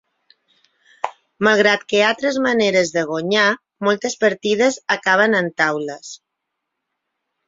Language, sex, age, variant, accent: Catalan, female, 40-49, Balear, mallorquí; Palma